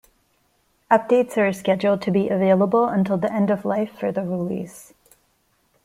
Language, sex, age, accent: English, female, 30-39, India and South Asia (India, Pakistan, Sri Lanka)